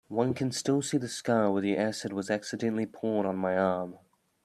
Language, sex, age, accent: English, male, 19-29, New Zealand English